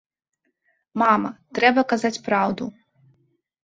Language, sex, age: Belarusian, female, 19-29